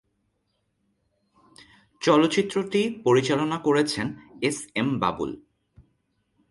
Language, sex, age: Bengali, male, 19-29